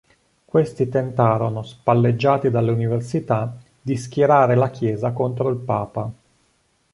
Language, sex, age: Italian, male, 40-49